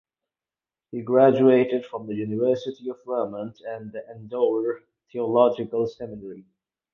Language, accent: English, England English